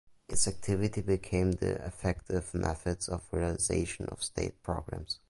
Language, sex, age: English, male, under 19